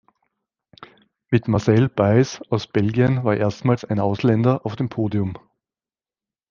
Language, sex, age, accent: German, male, 40-49, Österreichisches Deutsch